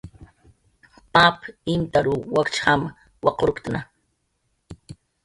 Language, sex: Jaqaru, female